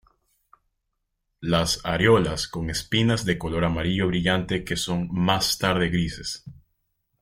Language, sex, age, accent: Spanish, male, 19-29, Andino-Pacífico: Colombia, Perú, Ecuador, oeste de Bolivia y Venezuela andina